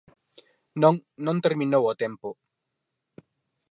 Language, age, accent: Galician, 40-49, Normativo (estándar); Neofalante